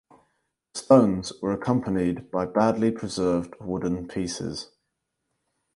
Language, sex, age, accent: English, male, 19-29, England English